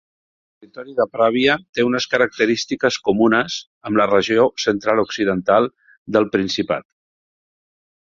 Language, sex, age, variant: Catalan, male, 50-59, Central